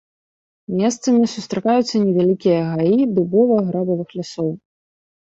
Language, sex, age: Belarusian, female, 19-29